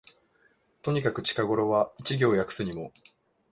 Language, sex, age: Japanese, male, 19-29